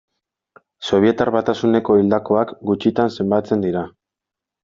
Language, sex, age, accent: Basque, male, 19-29, Erdialdekoa edo Nafarra (Gipuzkoa, Nafarroa)